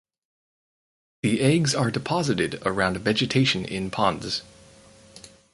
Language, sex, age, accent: English, male, 19-29, United States English